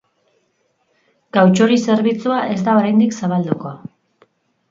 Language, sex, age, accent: Basque, female, 40-49, Mendebalekoa (Araba, Bizkaia, Gipuzkoako mendebaleko herri batzuk)